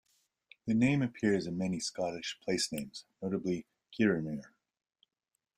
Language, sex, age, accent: English, male, 40-49, Canadian English